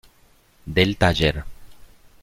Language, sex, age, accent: Spanish, male, 30-39, Rioplatense: Argentina, Uruguay, este de Bolivia, Paraguay